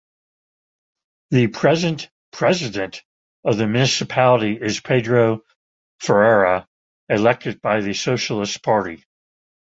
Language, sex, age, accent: English, male, 70-79, England English